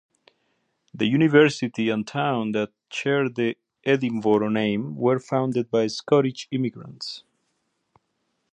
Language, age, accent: English, 30-39, United States English